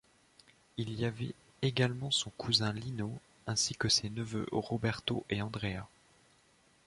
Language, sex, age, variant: French, male, 19-29, Français de métropole